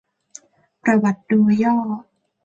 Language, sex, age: Thai, female, 19-29